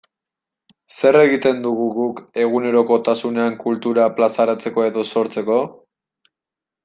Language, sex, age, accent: Basque, male, 19-29, Mendebalekoa (Araba, Bizkaia, Gipuzkoako mendebaleko herri batzuk)